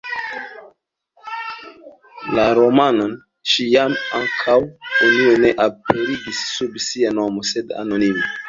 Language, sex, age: Esperanto, male, 19-29